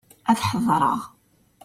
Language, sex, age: Kabyle, female, 40-49